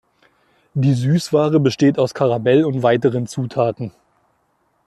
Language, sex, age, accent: German, male, 19-29, Deutschland Deutsch